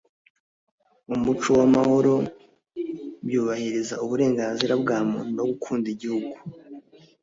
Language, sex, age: Kinyarwanda, male, 19-29